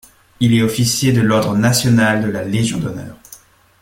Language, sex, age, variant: French, male, 19-29, Français de métropole